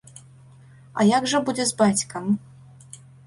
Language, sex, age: Belarusian, female, 19-29